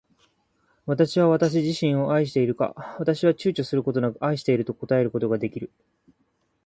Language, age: Japanese, 19-29